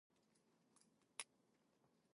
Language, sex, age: English, female, 19-29